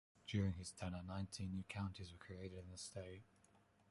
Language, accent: English, Australian English